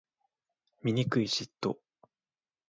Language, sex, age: Japanese, male, 19-29